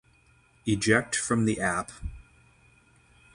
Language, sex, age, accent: English, male, 19-29, United States English